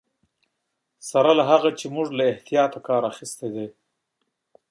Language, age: Pashto, 40-49